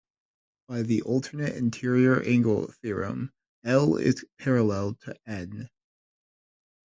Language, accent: English, United States English